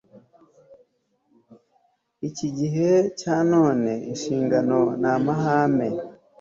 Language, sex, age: Kinyarwanda, male, 40-49